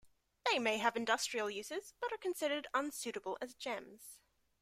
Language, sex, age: English, female, 19-29